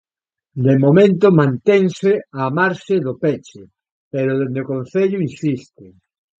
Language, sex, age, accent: Galician, male, 60-69, Atlántico (seseo e gheada)